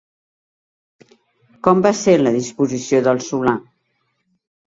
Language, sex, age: Catalan, female, 60-69